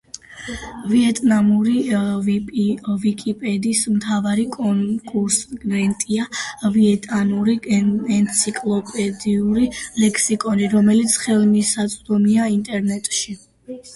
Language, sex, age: Georgian, female, 19-29